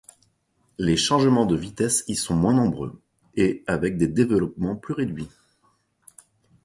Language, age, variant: French, 30-39, Français de métropole